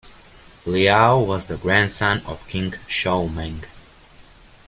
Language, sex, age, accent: English, male, 19-29, United States English